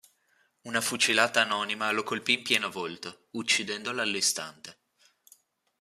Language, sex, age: Italian, male, under 19